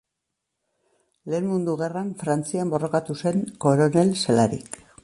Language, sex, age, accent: Basque, female, 60-69, Mendebalekoa (Araba, Bizkaia, Gipuzkoako mendebaleko herri batzuk)